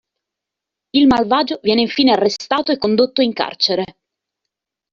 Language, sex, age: Italian, female, 40-49